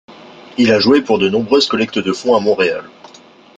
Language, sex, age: French, male, under 19